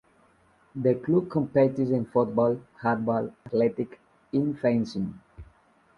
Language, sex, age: English, male, 30-39